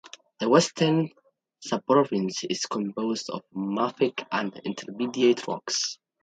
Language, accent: English, United States English